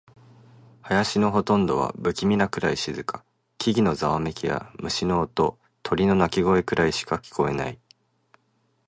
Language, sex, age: Japanese, male, 19-29